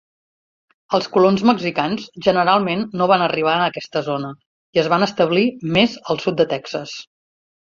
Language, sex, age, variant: Catalan, female, 40-49, Central